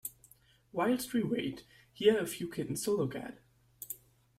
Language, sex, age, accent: English, male, under 19, United States English